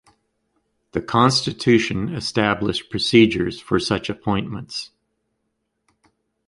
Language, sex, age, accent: English, male, 60-69, Canadian English